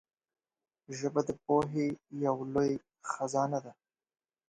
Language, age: Pashto, under 19